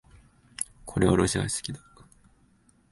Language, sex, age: Japanese, male, 19-29